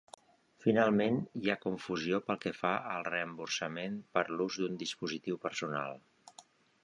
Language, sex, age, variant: Catalan, male, 50-59, Central